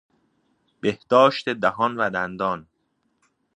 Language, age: Persian, 30-39